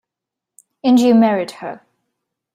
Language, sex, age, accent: English, female, 19-29, United States English